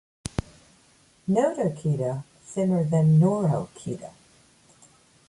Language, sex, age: English, female, 60-69